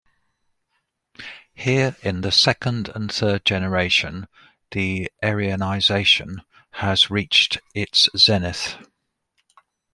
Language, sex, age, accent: English, male, 50-59, England English